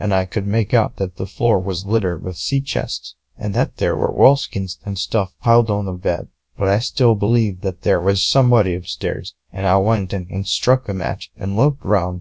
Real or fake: fake